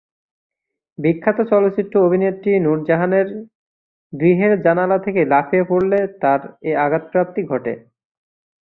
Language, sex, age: Bengali, male, 19-29